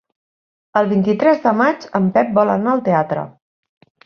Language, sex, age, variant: Catalan, male, 30-39, Central